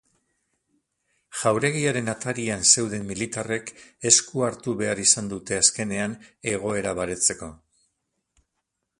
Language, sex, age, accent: Basque, male, 60-69, Erdialdekoa edo Nafarra (Gipuzkoa, Nafarroa)